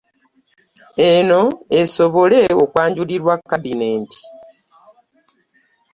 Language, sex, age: Ganda, female, 50-59